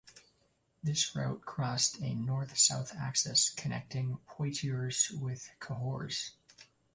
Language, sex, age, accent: English, male, 19-29, United States English